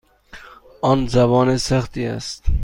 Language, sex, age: Persian, male, 30-39